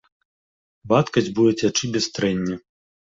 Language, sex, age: Belarusian, male, 30-39